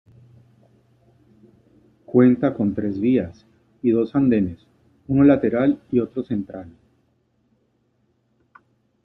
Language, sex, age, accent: Spanish, male, 40-49, Caribe: Cuba, Venezuela, Puerto Rico, República Dominicana, Panamá, Colombia caribeña, México caribeño, Costa del golfo de México